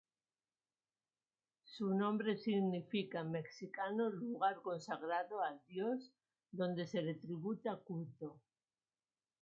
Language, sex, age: Spanish, female, 50-59